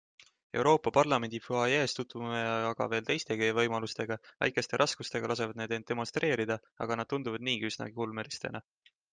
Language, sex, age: Estonian, male, 19-29